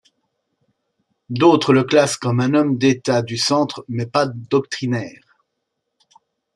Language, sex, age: French, male, 60-69